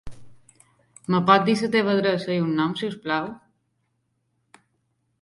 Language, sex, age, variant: Catalan, female, 19-29, Balear